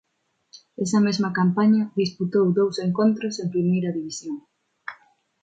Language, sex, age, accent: Galician, female, 19-29, Neofalante